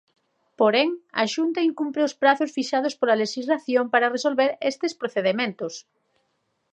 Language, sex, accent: Galician, female, Normativo (estándar)